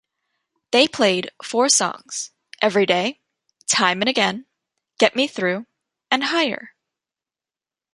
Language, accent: English, United States English